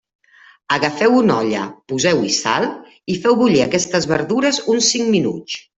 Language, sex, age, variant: Catalan, female, 50-59, Central